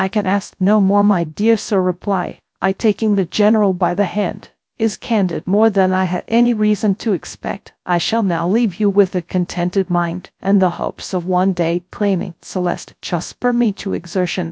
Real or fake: fake